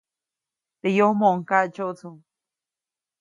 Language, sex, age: Copainalá Zoque, female, 19-29